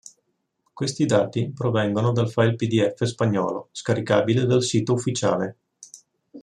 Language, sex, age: Italian, male, 50-59